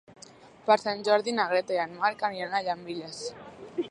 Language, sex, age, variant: Catalan, female, 19-29, Central